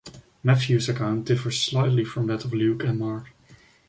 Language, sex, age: English, male, 19-29